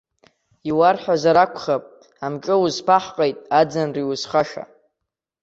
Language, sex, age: Abkhazian, male, under 19